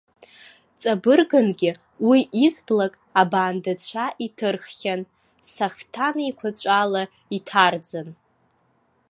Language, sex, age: Abkhazian, female, under 19